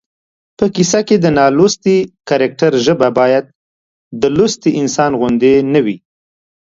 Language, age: Pashto, 30-39